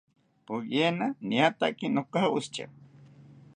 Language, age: South Ucayali Ashéninka, 60-69